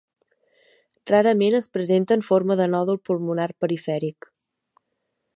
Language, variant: Catalan, Central